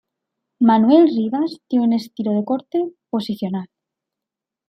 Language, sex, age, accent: Spanish, female, 19-29, España: Sur peninsular (Andalucia, Extremadura, Murcia)